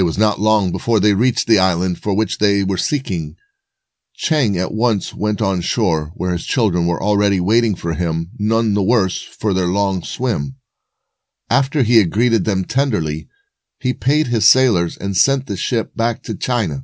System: none